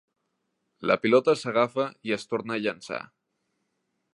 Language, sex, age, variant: Catalan, male, 19-29, Central